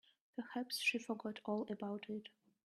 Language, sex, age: English, female, 19-29